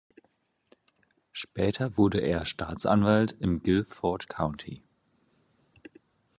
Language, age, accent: German, 19-29, Deutschland Deutsch